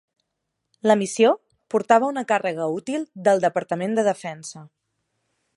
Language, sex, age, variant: Catalan, female, 19-29, Central